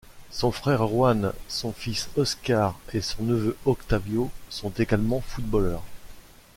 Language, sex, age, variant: French, male, 40-49, Français de métropole